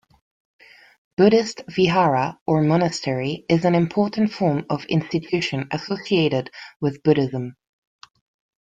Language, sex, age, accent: English, female, 30-39, England English